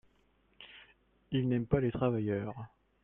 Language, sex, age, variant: French, male, 40-49, Français de métropole